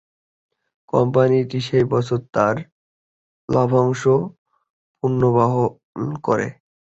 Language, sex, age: Bengali, male, 19-29